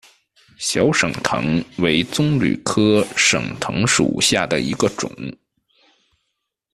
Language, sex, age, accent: Chinese, male, 19-29, 出生地：北京市